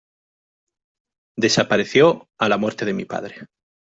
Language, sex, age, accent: Spanish, male, 40-49, España: Norte peninsular (Asturias, Castilla y León, Cantabria, País Vasco, Navarra, Aragón, La Rioja, Guadalajara, Cuenca)